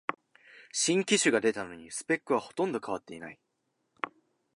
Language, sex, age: Japanese, male, under 19